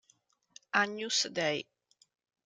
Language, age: Italian, 19-29